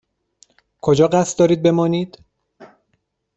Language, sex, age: Persian, male, 19-29